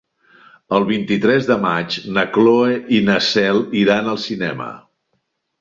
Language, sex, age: Catalan, male, 60-69